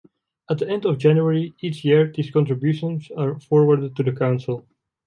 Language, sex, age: English, male, 19-29